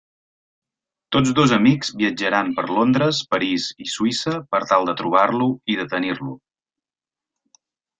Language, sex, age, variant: Catalan, male, 40-49, Central